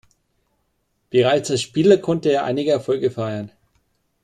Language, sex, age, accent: German, male, 30-39, Deutschland Deutsch